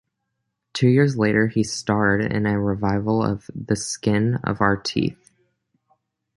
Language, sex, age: English, male, under 19